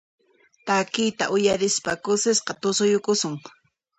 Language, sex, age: Puno Quechua, female, 40-49